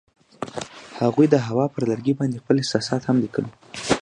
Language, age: Pashto, under 19